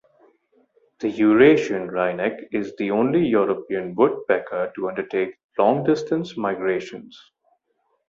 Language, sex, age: English, male, 30-39